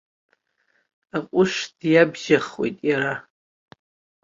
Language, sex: Abkhazian, female